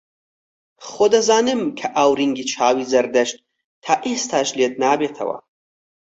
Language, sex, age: Central Kurdish, male, 30-39